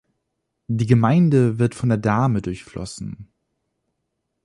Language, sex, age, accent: German, male, 19-29, Deutschland Deutsch